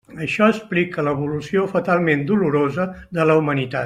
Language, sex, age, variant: Catalan, male, 60-69, Central